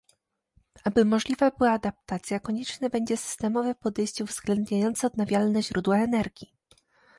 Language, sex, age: Polish, female, 19-29